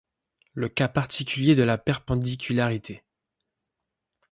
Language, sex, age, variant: French, male, 30-39, Français de métropole